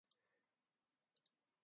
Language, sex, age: Japanese, male, 19-29